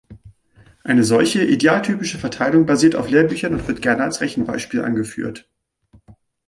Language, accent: German, Deutschland Deutsch